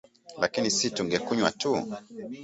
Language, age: Swahili, 30-39